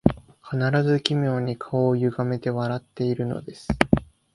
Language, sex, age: Japanese, male, 19-29